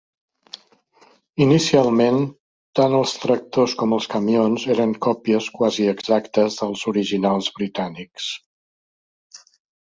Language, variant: Catalan, Central